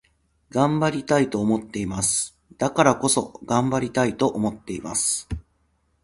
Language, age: Japanese, 30-39